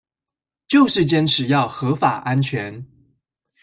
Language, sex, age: Chinese, male, 19-29